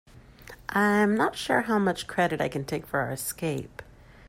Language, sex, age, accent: English, female, 30-39, United States English